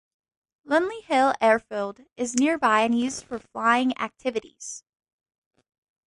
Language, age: English, 19-29